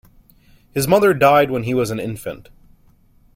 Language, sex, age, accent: English, male, 19-29, United States English